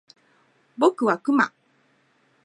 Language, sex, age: Japanese, female, 50-59